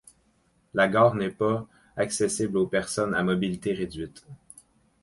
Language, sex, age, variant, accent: French, male, 30-39, Français d'Amérique du Nord, Français du Canada